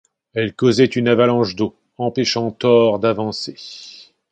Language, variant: French, Français de métropole